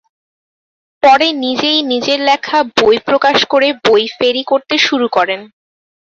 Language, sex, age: Bengali, female, 19-29